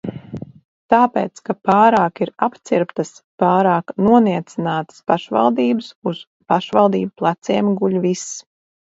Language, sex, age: Latvian, female, 40-49